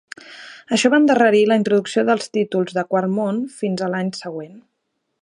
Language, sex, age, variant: Catalan, female, 30-39, Central